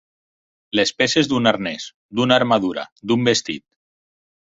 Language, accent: Catalan, valencià